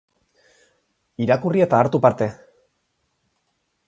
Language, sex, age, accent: Basque, male, 19-29, Erdialdekoa edo Nafarra (Gipuzkoa, Nafarroa)